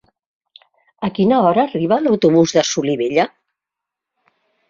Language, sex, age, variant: Catalan, female, 60-69, Central